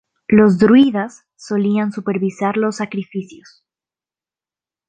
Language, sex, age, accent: Spanish, female, under 19, Andino-Pacífico: Colombia, Perú, Ecuador, oeste de Bolivia y Venezuela andina